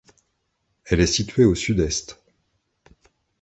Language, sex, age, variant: French, male, 50-59, Français de métropole